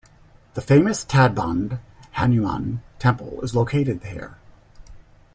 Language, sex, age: English, male, 40-49